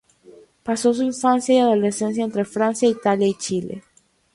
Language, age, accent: Spanish, 19-29, Andino-Pacífico: Colombia, Perú, Ecuador, oeste de Bolivia y Venezuela andina